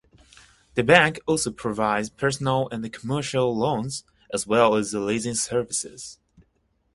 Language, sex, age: English, male, 19-29